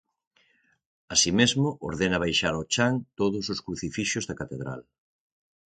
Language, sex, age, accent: Galician, male, 60-69, Atlántico (seseo e gheada)